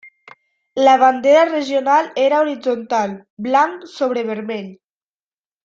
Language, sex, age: Catalan, female, 19-29